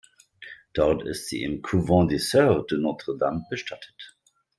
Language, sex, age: German, male, 40-49